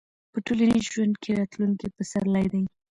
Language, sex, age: Pashto, female, 19-29